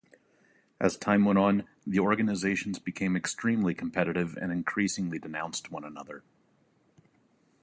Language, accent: English, United States English